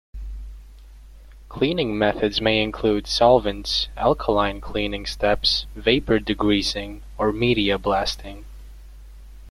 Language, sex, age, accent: English, male, under 19, Canadian English